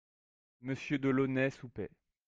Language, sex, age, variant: French, male, 30-39, Français de métropole